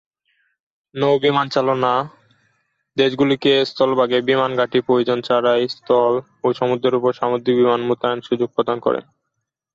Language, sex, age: Bengali, male, 19-29